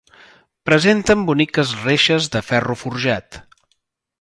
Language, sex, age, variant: Catalan, male, 50-59, Central